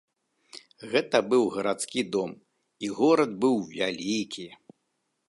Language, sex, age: Belarusian, male, 40-49